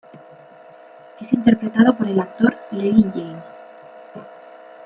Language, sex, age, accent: Spanish, female, 19-29, España: Norte peninsular (Asturias, Castilla y León, Cantabria, País Vasco, Navarra, Aragón, La Rioja, Guadalajara, Cuenca)